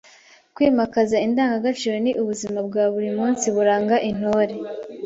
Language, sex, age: Kinyarwanda, female, 19-29